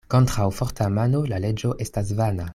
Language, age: Esperanto, 19-29